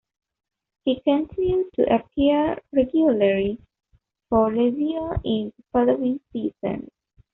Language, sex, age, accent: English, female, 19-29, India and South Asia (India, Pakistan, Sri Lanka)